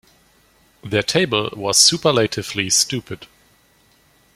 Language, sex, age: English, male, 19-29